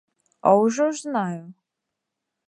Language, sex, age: Belarusian, female, under 19